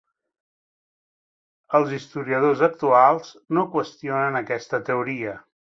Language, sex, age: Catalan, male, 40-49